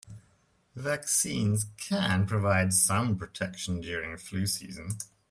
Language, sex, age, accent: English, male, 40-49, Southern African (South Africa, Zimbabwe, Namibia)